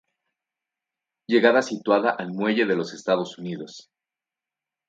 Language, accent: Spanish, México